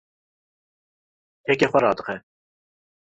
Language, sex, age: Kurdish, male, 19-29